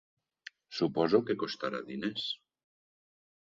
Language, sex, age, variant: Catalan, male, 60-69, Central